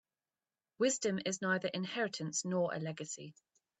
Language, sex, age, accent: English, female, 19-29, England English